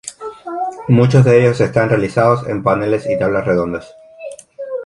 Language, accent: Spanish, Caribe: Cuba, Venezuela, Puerto Rico, República Dominicana, Panamá, Colombia caribeña, México caribeño, Costa del golfo de México